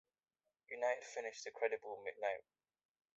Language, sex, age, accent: English, male, 19-29, England English